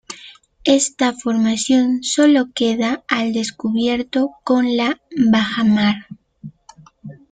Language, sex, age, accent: Spanish, female, 19-29, América central